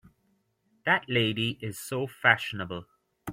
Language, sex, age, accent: English, male, 30-39, Irish English